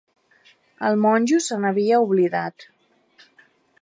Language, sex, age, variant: Catalan, female, 50-59, Central